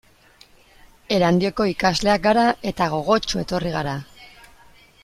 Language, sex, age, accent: Basque, female, 19-29, Mendebalekoa (Araba, Bizkaia, Gipuzkoako mendebaleko herri batzuk)